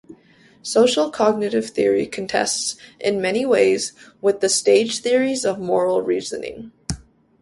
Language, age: English, 19-29